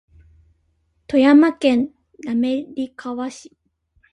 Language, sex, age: Japanese, female, 19-29